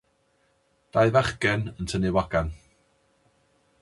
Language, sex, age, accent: Welsh, male, 40-49, Y Deyrnas Unedig Cymraeg